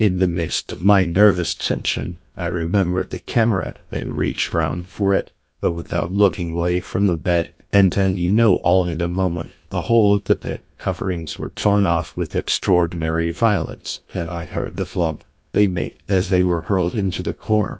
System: TTS, GlowTTS